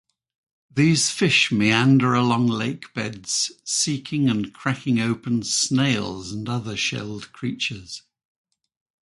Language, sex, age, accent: English, male, 60-69, England English